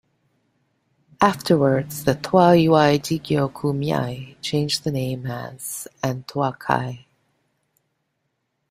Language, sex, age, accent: English, female, 50-59, Canadian English